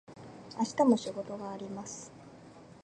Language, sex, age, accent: Japanese, female, 19-29, 標準語